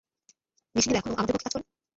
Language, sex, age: Bengali, female, 19-29